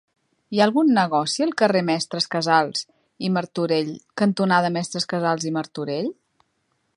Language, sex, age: Catalan, female, 40-49